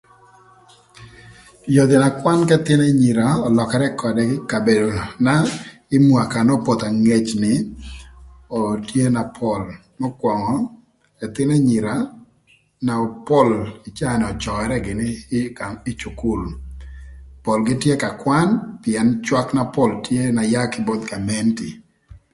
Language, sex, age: Thur, male, 30-39